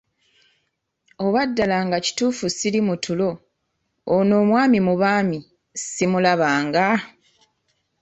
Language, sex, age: Ganda, female, 30-39